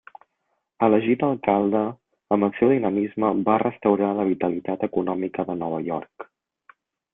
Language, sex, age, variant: Catalan, male, 19-29, Central